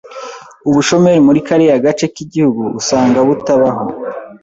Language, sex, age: Kinyarwanda, male, 19-29